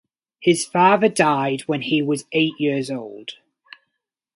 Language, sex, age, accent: English, male, 19-29, England English